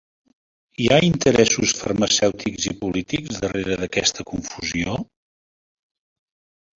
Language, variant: Catalan, Septentrional